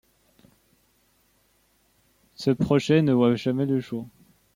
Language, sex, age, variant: French, male, 19-29, Français de métropole